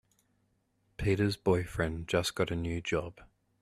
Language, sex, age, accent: English, male, 30-39, Australian English